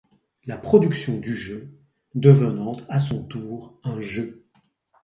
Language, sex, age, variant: French, male, 60-69, Français de métropole